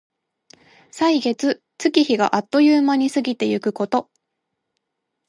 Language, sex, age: Japanese, female, 19-29